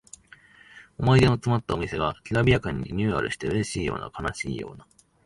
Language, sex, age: Japanese, male, 19-29